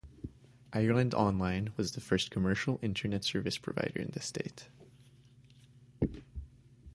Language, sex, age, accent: English, male, 19-29, Canadian English